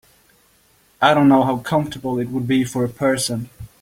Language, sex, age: English, male, 30-39